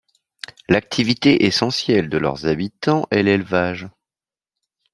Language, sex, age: French, male, 40-49